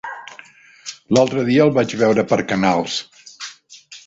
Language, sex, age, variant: Catalan, male, 70-79, Central